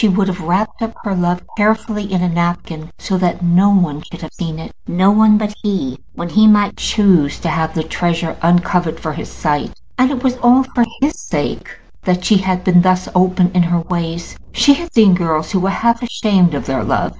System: none